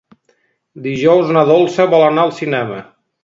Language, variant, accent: Catalan, Nord-Occidental, nord-occidental